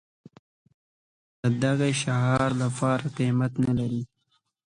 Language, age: Pashto, 19-29